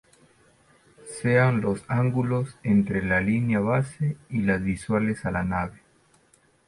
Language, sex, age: Spanish, male, 50-59